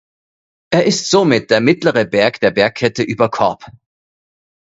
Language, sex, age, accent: German, male, 30-39, Österreichisches Deutsch